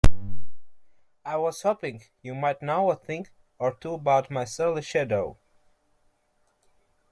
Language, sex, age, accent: English, male, 19-29, United States English